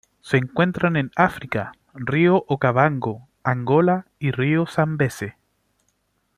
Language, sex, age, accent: Spanish, male, 19-29, Chileno: Chile, Cuyo